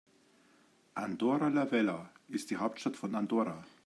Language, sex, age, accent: German, male, 50-59, Deutschland Deutsch